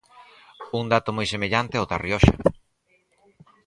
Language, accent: Galician, Normativo (estándar)